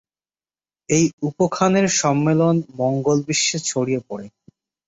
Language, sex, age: Bengali, male, 30-39